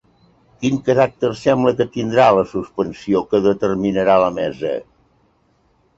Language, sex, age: Catalan, male, 70-79